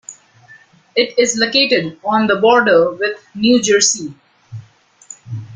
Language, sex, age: English, male, under 19